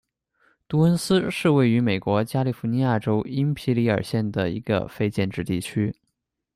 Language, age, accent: Chinese, 19-29, 出生地：四川省